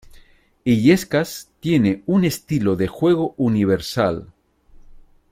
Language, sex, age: Spanish, male, 40-49